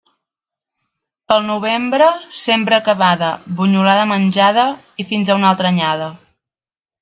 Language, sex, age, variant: Catalan, female, 19-29, Central